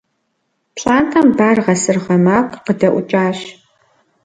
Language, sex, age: Kabardian, female, 19-29